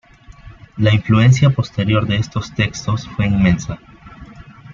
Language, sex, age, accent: Spanish, male, 19-29, Andino-Pacífico: Colombia, Perú, Ecuador, oeste de Bolivia y Venezuela andina